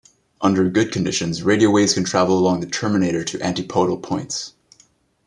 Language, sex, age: English, male, 30-39